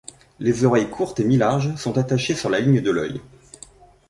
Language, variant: French, Français de métropole